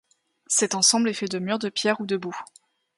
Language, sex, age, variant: French, female, 19-29, Français d'Europe